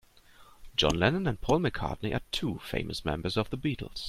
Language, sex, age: English, male, 30-39